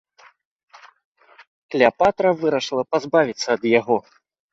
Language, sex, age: Belarusian, male, 19-29